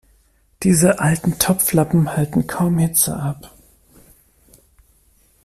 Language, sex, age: German, female, 30-39